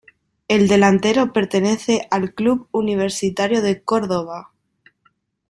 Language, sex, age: Spanish, female, 19-29